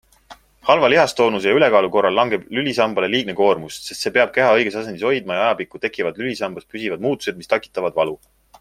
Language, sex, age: Estonian, male, 30-39